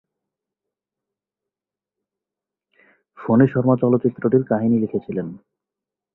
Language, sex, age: Bengali, male, 30-39